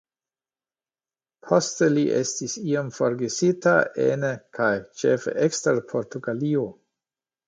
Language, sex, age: Esperanto, male, 50-59